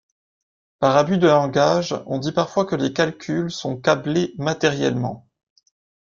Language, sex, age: French, male, 19-29